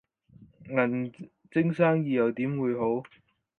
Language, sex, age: Cantonese, male, under 19